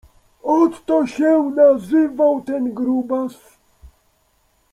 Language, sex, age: Polish, male, 19-29